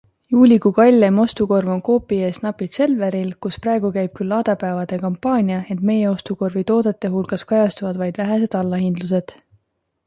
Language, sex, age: Estonian, female, 30-39